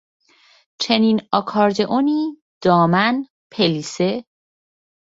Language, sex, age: Persian, female, 19-29